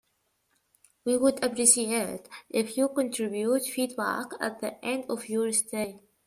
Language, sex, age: English, female, 40-49